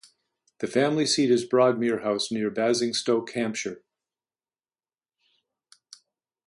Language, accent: English, Canadian English